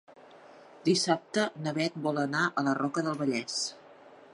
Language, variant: Catalan, Central